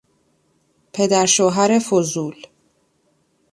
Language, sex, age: Persian, female, 19-29